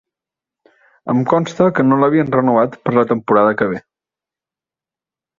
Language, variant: Catalan, Central